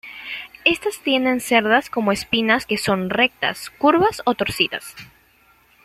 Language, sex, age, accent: Spanish, female, 19-29, España: Centro-Sur peninsular (Madrid, Toledo, Castilla-La Mancha)